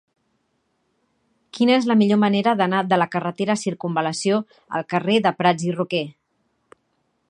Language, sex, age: Catalan, female, 40-49